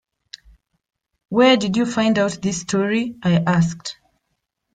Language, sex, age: English, female, 19-29